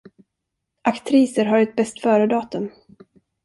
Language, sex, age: Swedish, female, 40-49